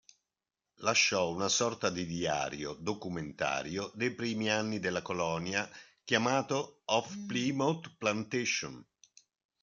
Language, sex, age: Italian, male, 50-59